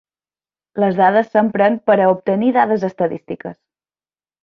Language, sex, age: Catalan, female, 30-39